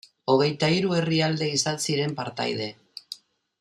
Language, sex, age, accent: Basque, female, 60-69, Mendebalekoa (Araba, Bizkaia, Gipuzkoako mendebaleko herri batzuk)